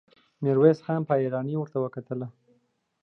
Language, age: Pashto, 19-29